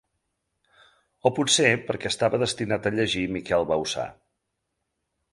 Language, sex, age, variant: Catalan, male, 40-49, Central